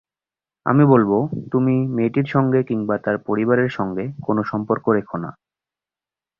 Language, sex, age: Bengali, male, 19-29